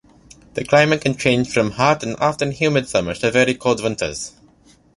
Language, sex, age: English, male, 19-29